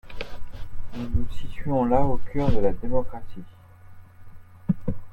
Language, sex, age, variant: French, male, 19-29, Français de métropole